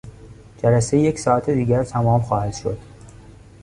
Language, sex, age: Persian, male, 19-29